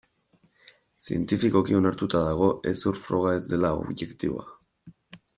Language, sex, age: Basque, male, 19-29